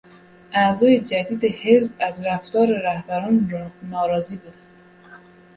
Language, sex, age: Persian, female, 19-29